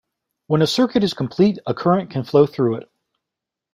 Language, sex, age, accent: English, male, 40-49, United States English